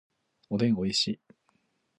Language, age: Japanese, 19-29